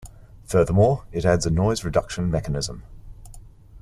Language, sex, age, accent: English, male, 40-49, Australian English